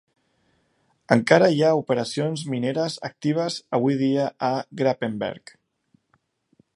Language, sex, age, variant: Catalan, male, 30-39, Central